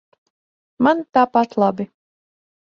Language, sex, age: Latvian, female, 19-29